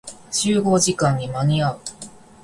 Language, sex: Japanese, female